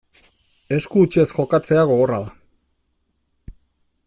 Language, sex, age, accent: Basque, male, 40-49, Erdialdekoa edo Nafarra (Gipuzkoa, Nafarroa)